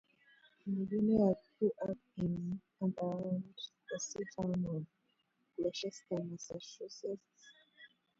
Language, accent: English, England English